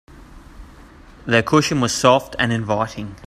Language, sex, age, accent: English, male, 19-29, Australian English